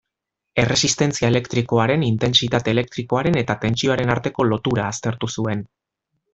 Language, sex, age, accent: Basque, male, 30-39, Mendebalekoa (Araba, Bizkaia, Gipuzkoako mendebaleko herri batzuk)